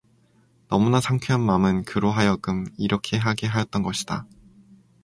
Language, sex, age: Korean, male, 19-29